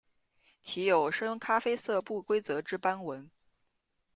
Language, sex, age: Chinese, female, 19-29